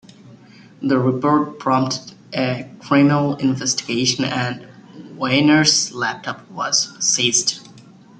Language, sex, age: English, male, 19-29